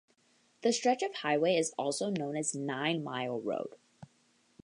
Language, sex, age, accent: English, female, under 19, United States English